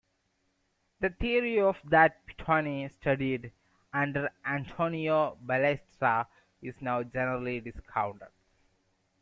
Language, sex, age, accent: English, male, 19-29, India and South Asia (India, Pakistan, Sri Lanka)